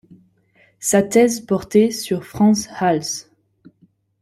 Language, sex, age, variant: French, female, 19-29, Français de métropole